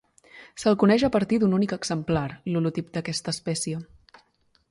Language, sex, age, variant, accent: Catalan, female, 19-29, Central, central